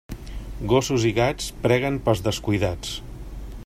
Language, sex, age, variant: Catalan, male, 50-59, Central